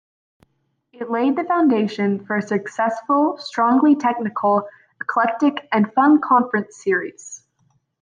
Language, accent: English, United States English